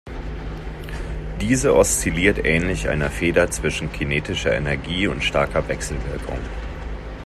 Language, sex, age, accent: German, male, 30-39, Deutschland Deutsch